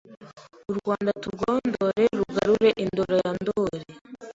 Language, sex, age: Kinyarwanda, female, 19-29